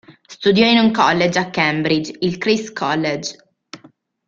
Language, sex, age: Italian, female, 19-29